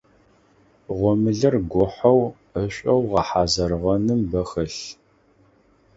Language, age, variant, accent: Adyghe, 30-39, Адыгабзэ (Кирил, пстэумэ зэдыряе), Кıэмгуй (Çemguy)